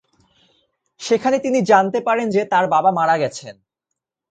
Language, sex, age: Bengali, male, 19-29